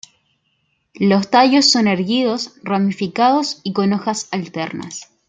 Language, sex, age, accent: Spanish, female, 19-29, Chileno: Chile, Cuyo